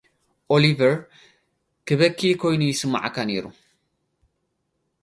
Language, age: Tigrinya, 19-29